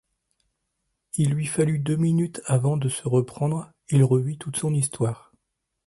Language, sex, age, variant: French, male, 40-49, Français de métropole